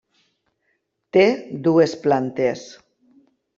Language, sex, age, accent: Catalan, female, 60-69, valencià